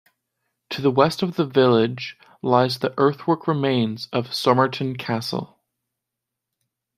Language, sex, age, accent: English, male, 30-39, Canadian English